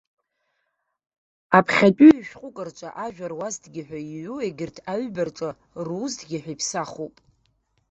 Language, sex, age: Abkhazian, female, 30-39